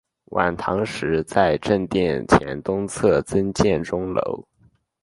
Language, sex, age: Chinese, male, under 19